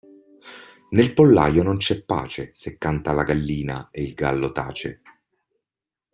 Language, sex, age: Italian, male, 40-49